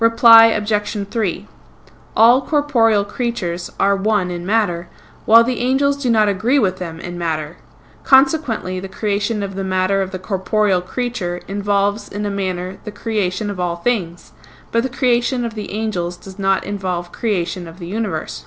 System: none